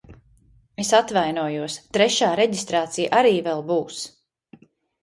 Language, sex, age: Latvian, female, 30-39